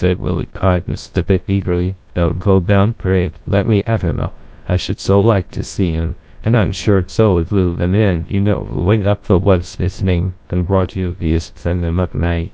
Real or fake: fake